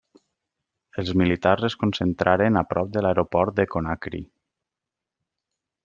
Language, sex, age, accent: Catalan, male, 30-39, valencià